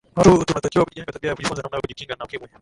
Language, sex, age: Swahili, male, 19-29